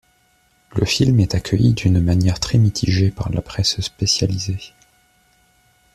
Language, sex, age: French, male, 19-29